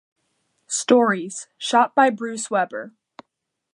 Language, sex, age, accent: English, female, under 19, United States English